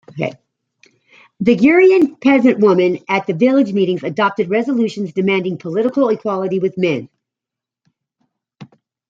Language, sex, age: English, female, 40-49